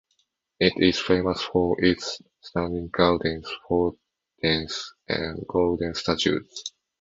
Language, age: English, under 19